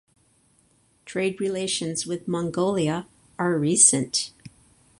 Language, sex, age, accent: English, female, 60-69, United States English